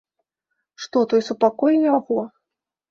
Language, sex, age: Belarusian, female, 40-49